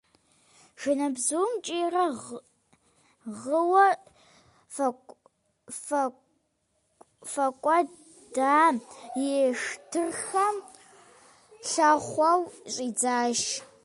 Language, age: Kabardian, under 19